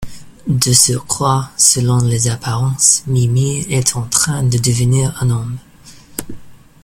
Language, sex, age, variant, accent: French, male, 19-29, Français d'Europe, Français du Royaume-Uni